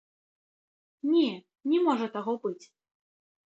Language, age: Belarusian, 19-29